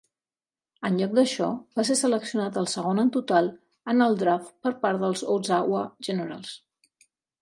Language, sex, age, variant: Catalan, female, 40-49, Central